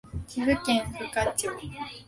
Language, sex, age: Japanese, female, 19-29